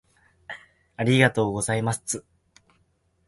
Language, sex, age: Japanese, male, 19-29